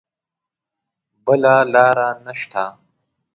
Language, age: Pashto, 19-29